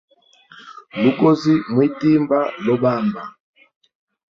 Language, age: Hemba, 40-49